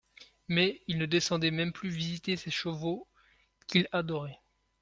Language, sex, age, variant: French, male, 19-29, Français de métropole